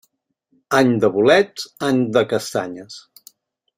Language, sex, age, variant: Catalan, male, 50-59, Central